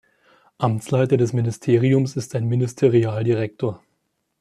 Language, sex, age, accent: German, male, 19-29, Deutschland Deutsch